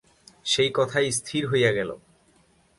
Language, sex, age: Bengali, male, 19-29